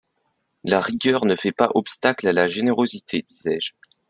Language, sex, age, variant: French, male, under 19, Français de métropole